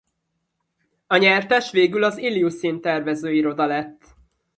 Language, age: Hungarian, 30-39